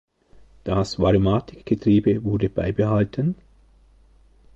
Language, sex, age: German, male, 30-39